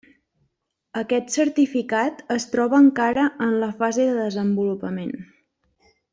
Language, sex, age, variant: Catalan, female, 19-29, Central